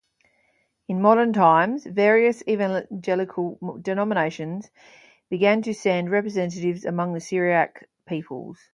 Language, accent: English, Australian English